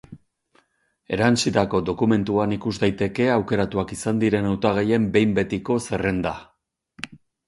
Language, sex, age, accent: Basque, male, 50-59, Erdialdekoa edo Nafarra (Gipuzkoa, Nafarroa)